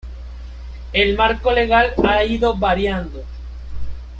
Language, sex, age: Spanish, male, 19-29